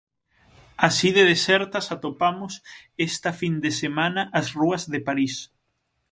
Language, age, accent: Galician, 19-29, Normativo (estándar)